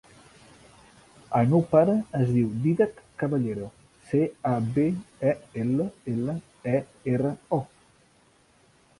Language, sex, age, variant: Catalan, male, 50-59, Central